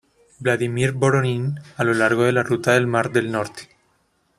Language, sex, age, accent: Spanish, male, 19-29, América central